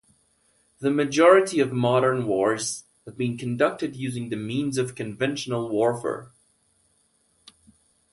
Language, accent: English, United States English